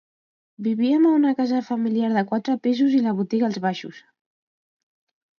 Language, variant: Catalan, Central